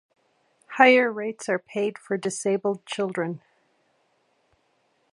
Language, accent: English, United States English